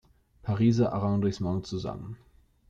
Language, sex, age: German, male, 19-29